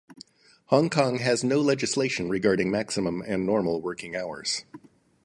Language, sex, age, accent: English, male, 50-59, United States English